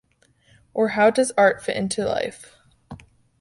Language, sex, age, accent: English, female, under 19, United States English